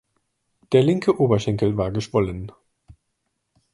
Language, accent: German, Deutschland Deutsch